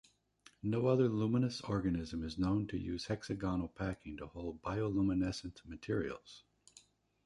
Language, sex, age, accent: English, male, 60-69, United States English